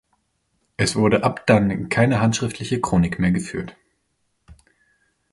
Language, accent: German, Deutschland Deutsch